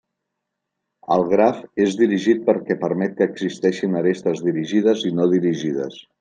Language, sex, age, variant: Catalan, male, 60-69, Central